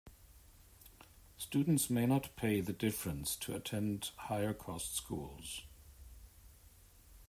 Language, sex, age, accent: English, male, 60-69, England English